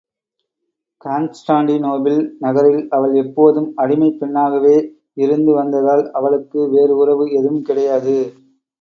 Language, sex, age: Tamil, male, 30-39